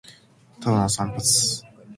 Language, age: Japanese, 19-29